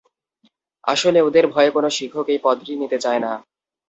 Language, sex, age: Bengali, male, 19-29